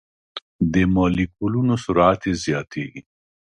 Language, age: Pashto, 60-69